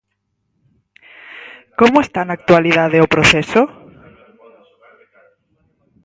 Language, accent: Galician, Normativo (estándar)